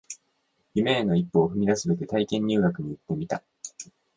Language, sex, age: Japanese, male, 19-29